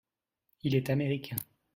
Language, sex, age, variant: French, male, 19-29, Français de métropole